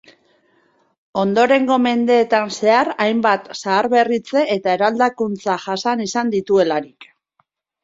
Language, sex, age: Basque, female, 40-49